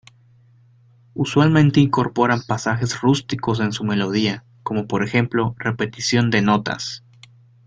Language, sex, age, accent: Spanish, male, under 19, México